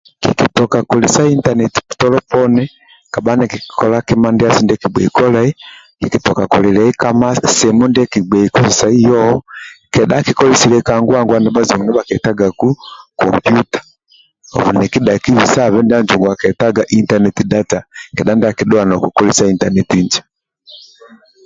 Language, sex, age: Amba (Uganda), male, 40-49